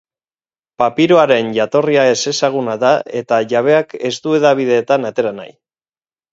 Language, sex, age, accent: Basque, male, 40-49, Mendebalekoa (Araba, Bizkaia, Gipuzkoako mendebaleko herri batzuk)